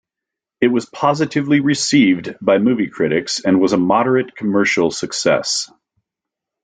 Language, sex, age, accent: English, male, 50-59, United States English